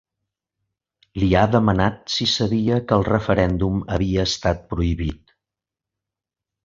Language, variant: Catalan, Central